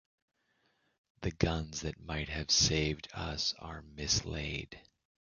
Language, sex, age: English, male, 30-39